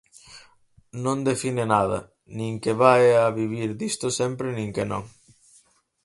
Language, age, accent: Galician, 19-29, Atlántico (seseo e gheada)